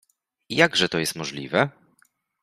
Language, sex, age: Polish, male, 19-29